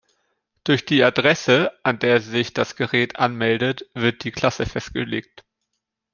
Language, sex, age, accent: German, male, 19-29, Deutschland Deutsch